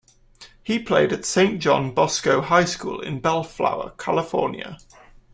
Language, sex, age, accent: English, male, 19-29, England English